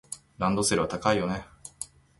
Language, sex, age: Japanese, male, 30-39